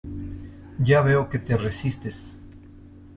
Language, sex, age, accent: Spanish, male, 40-49, Andino-Pacífico: Colombia, Perú, Ecuador, oeste de Bolivia y Venezuela andina